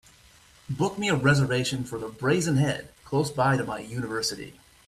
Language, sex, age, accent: English, male, 40-49, United States English